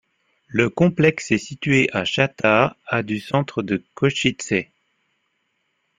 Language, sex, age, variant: French, male, 30-39, Français de métropole